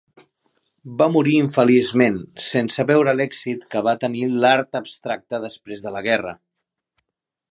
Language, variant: Catalan, Central